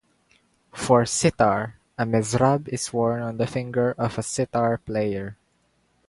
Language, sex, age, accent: English, male, 19-29, Filipino